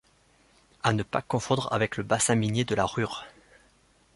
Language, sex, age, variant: French, male, 19-29, Français de métropole